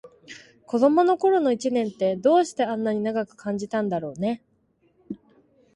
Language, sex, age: Japanese, female, 19-29